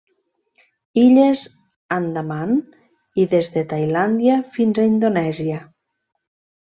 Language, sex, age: Catalan, female, 50-59